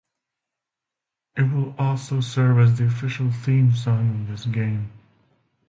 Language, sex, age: English, male, 40-49